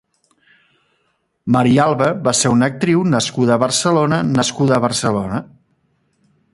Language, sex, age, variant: Catalan, male, 40-49, Nord-Occidental